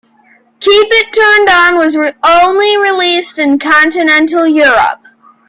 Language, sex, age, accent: English, male, under 19, United States English